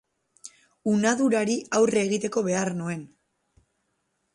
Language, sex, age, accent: Basque, female, 19-29, Mendebalekoa (Araba, Bizkaia, Gipuzkoako mendebaleko herri batzuk)